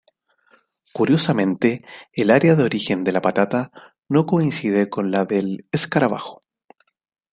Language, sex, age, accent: Spanish, male, 40-49, Chileno: Chile, Cuyo